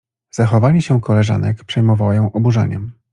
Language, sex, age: Polish, male, 40-49